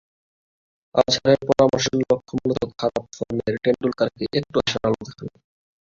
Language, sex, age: Bengali, male, 19-29